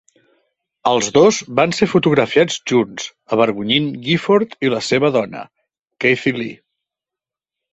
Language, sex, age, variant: Catalan, male, 50-59, Central